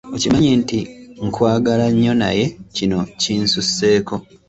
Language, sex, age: Ganda, male, 19-29